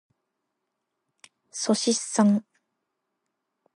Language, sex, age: Japanese, female, 19-29